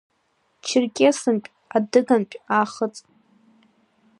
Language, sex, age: Abkhazian, female, under 19